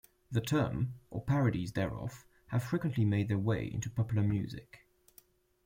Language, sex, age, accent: English, male, 19-29, England English